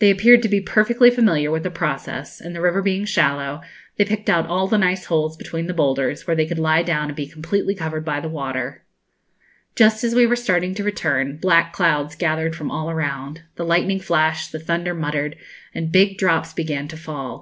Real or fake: real